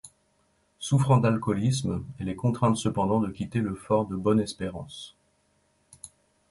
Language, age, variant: French, 40-49, Français des départements et régions d'outre-mer